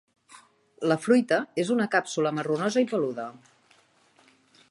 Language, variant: Catalan, Central